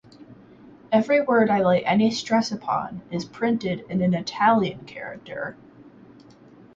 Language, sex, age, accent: English, female, under 19, United States English